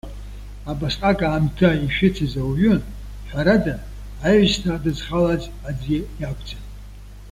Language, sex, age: Abkhazian, male, 70-79